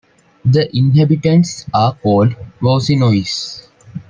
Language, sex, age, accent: English, male, 19-29, India and South Asia (India, Pakistan, Sri Lanka)